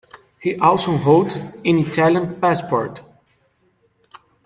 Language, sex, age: English, male, 19-29